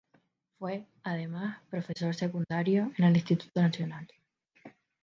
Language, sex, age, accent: Spanish, female, 19-29, España: Islas Canarias